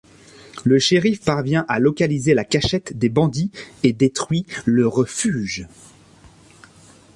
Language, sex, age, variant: French, male, 30-39, Français de métropole